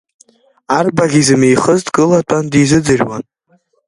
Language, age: Abkhazian, under 19